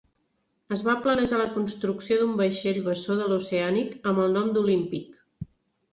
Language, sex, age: Catalan, female, 40-49